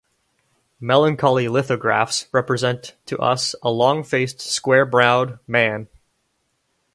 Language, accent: English, Canadian English